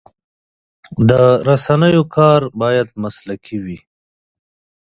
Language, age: Pashto, 30-39